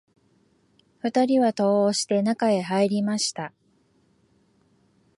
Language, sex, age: Japanese, female, 40-49